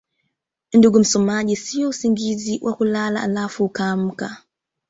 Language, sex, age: Swahili, female, 19-29